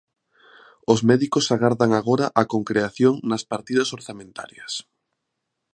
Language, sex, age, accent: Galician, male, 19-29, Normativo (estándar)